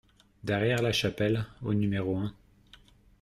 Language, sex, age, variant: French, male, 30-39, Français de métropole